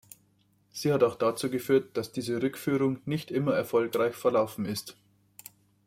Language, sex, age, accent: German, male, 30-39, Deutschland Deutsch